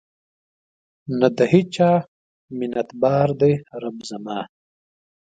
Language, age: Pashto, 19-29